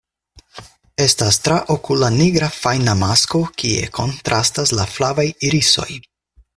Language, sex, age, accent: Esperanto, male, 19-29, Internacia